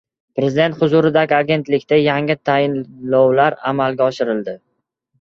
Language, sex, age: Uzbek, male, 19-29